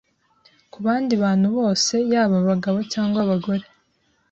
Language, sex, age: Kinyarwanda, female, 19-29